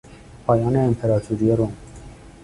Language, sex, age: Persian, male, 19-29